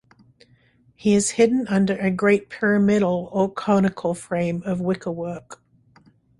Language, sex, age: English, female, 60-69